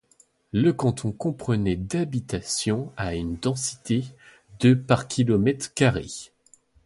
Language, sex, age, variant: French, male, 19-29, Français de métropole